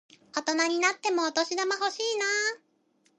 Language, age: Japanese, 19-29